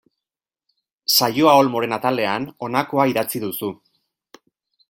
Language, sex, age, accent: Basque, male, 30-39, Erdialdekoa edo Nafarra (Gipuzkoa, Nafarroa)